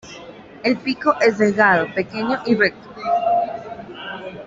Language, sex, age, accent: Spanish, male, 19-29, Caribe: Cuba, Venezuela, Puerto Rico, República Dominicana, Panamá, Colombia caribeña, México caribeño, Costa del golfo de México